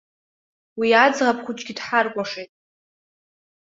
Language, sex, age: Abkhazian, female, under 19